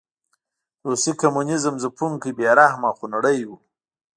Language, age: Pashto, 40-49